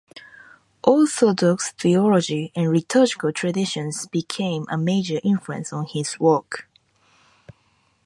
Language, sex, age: English, female, 19-29